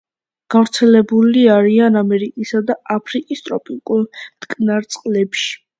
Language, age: Georgian, under 19